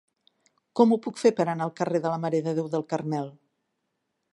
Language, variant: Catalan, Nord-Occidental